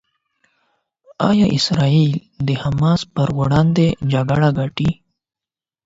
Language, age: Pashto, 19-29